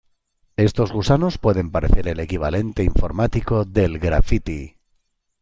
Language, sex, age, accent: Spanish, male, 50-59, España: Centro-Sur peninsular (Madrid, Toledo, Castilla-La Mancha)